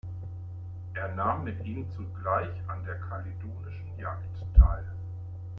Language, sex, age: German, male, 50-59